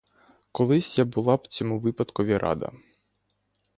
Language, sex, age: Ukrainian, male, 19-29